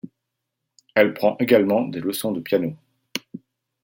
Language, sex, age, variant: French, male, 40-49, Français de métropole